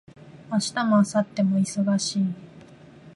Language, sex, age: Japanese, female, 19-29